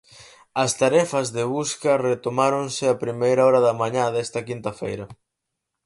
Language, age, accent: Galician, 19-29, Atlántico (seseo e gheada)